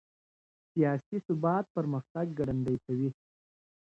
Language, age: Pashto, 19-29